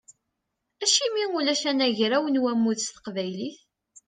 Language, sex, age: Kabyle, female, 40-49